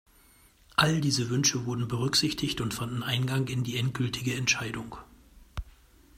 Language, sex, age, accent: German, male, 40-49, Deutschland Deutsch